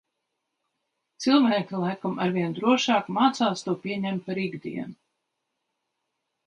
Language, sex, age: Latvian, female, 60-69